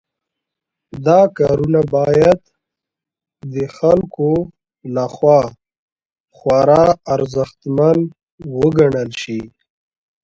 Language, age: Pashto, 19-29